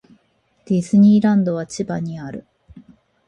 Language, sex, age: Japanese, female, 40-49